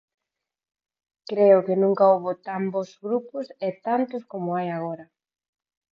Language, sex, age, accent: Galician, female, 30-39, Neofalante